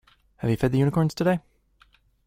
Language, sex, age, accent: English, male, 19-29, Canadian English